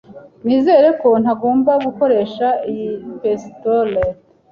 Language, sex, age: Kinyarwanda, female, 40-49